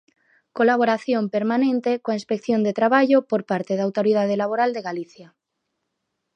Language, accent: Galician, Oriental (común en zona oriental); Normativo (estándar)